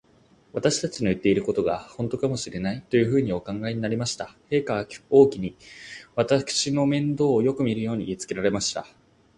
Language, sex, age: Japanese, male, under 19